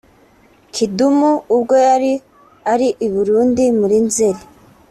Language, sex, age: Kinyarwanda, female, 19-29